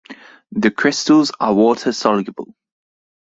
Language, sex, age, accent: English, male, 19-29, England English